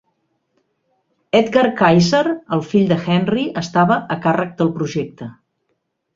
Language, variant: Catalan, Central